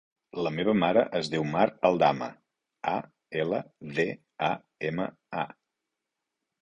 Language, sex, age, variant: Catalan, male, 40-49, Central